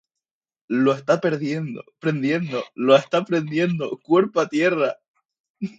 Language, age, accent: Spanish, 19-29, España: Islas Canarias